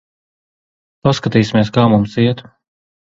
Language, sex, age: Latvian, male, 40-49